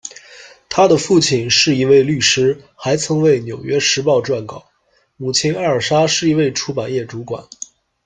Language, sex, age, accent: Chinese, male, 19-29, 出生地：山东省